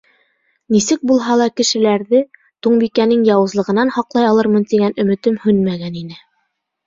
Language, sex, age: Bashkir, female, 30-39